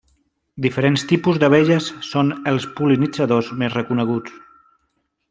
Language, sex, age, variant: Catalan, male, 40-49, Central